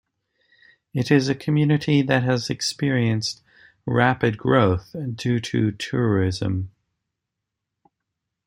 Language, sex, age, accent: English, male, 30-39, United States English